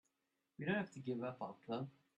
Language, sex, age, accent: English, male, 19-29, Southern African (South Africa, Zimbabwe, Namibia)